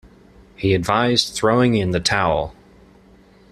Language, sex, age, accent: English, male, 19-29, United States English